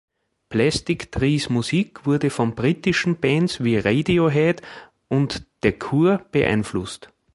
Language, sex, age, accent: German, male, 40-49, Österreichisches Deutsch